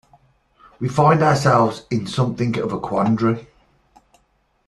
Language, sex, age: English, male, 50-59